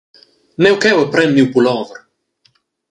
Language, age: Romansh, 19-29